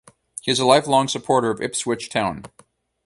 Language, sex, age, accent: English, male, 30-39, United States English